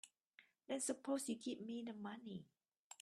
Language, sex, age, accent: English, female, 19-29, England English